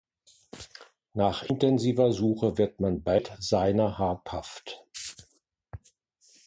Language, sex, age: German, male, 70-79